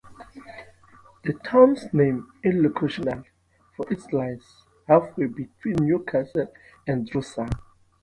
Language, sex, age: English, male, 19-29